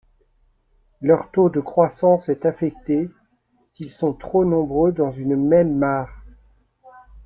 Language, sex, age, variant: French, male, 40-49, Français de métropole